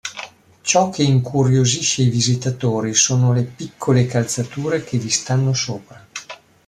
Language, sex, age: Italian, male, 50-59